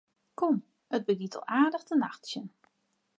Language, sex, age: Western Frisian, female, 40-49